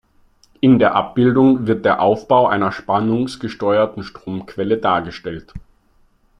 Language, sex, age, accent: German, male, 30-39, Österreichisches Deutsch